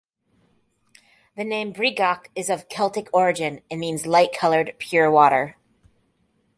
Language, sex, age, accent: English, female, 40-49, United States English